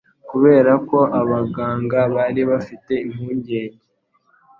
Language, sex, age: Kinyarwanda, male, under 19